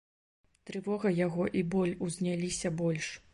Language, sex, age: Belarusian, female, 30-39